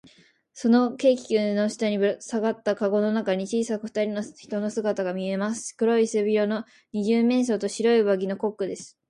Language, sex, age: Japanese, female, under 19